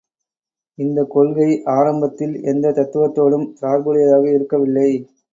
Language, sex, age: Tamil, male, 30-39